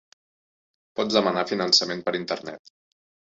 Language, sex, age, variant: Catalan, male, 30-39, Central